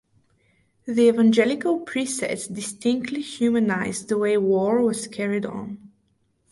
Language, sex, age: English, female, 19-29